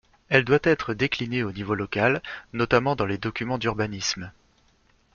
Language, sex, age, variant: French, male, 40-49, Français de métropole